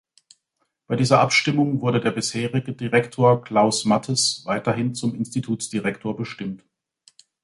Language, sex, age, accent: German, male, 40-49, Deutschland Deutsch